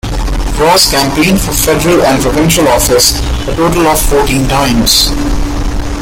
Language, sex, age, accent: English, male, 19-29, India and South Asia (India, Pakistan, Sri Lanka)